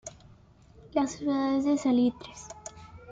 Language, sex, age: Spanish, female, under 19